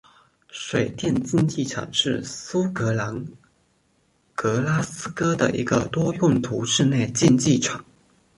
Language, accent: Chinese, 出生地：福建省